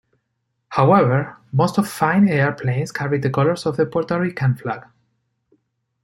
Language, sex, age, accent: English, male, 40-49, United States English